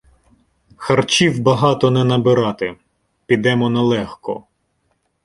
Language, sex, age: Ukrainian, male, 19-29